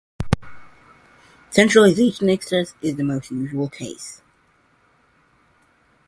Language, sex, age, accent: English, male, under 19, United States English